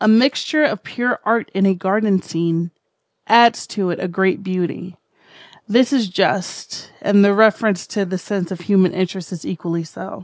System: none